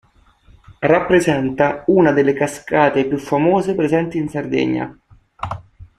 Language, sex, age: Italian, male, 30-39